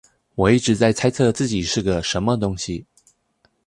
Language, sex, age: Chinese, male, 19-29